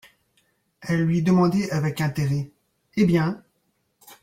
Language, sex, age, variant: French, male, 40-49, Français de métropole